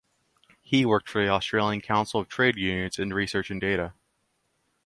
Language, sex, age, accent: English, male, 19-29, United States English